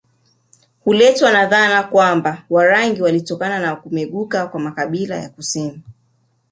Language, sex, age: Swahili, male, 19-29